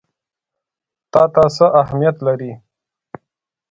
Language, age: Pashto, 40-49